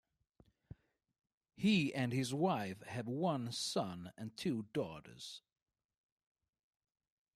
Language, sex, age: English, male, 30-39